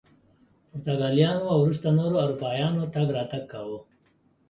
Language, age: Pashto, 30-39